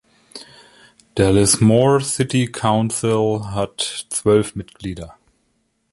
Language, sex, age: German, male, 30-39